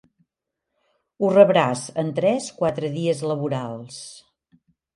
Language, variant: Catalan, Central